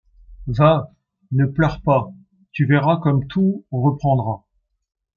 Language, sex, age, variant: French, male, 40-49, Français de métropole